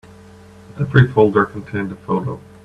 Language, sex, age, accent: English, male, 50-59, Canadian English